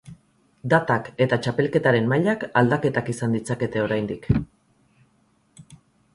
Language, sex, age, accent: Basque, female, 40-49, Erdialdekoa edo Nafarra (Gipuzkoa, Nafarroa)